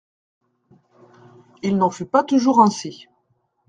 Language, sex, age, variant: French, female, 40-49, Français de métropole